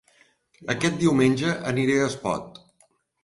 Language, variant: Catalan, Central